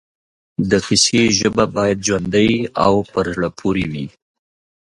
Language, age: Pashto, 30-39